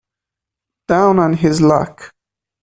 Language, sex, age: English, male, 19-29